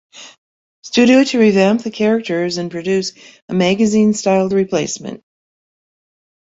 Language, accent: English, United States English